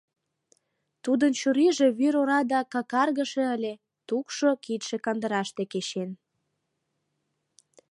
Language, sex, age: Mari, female, 19-29